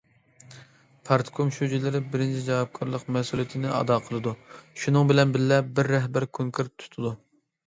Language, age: Uyghur, 19-29